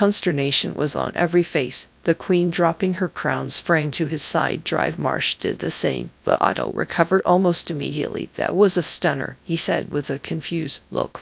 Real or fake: fake